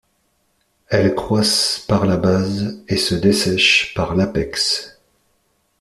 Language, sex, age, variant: French, male, 30-39, Français de métropole